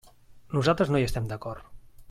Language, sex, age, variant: Catalan, male, 40-49, Central